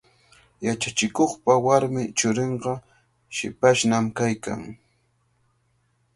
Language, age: Cajatambo North Lima Quechua, 19-29